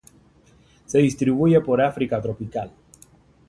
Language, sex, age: Spanish, male, 19-29